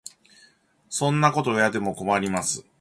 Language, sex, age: Japanese, male, 50-59